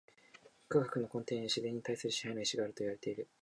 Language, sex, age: Japanese, male, 19-29